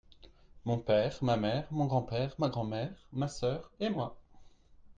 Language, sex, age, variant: French, male, 30-39, Français de métropole